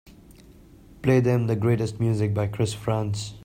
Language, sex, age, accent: English, male, 19-29, India and South Asia (India, Pakistan, Sri Lanka)